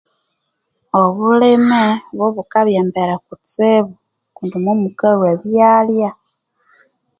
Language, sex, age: Konzo, female, 30-39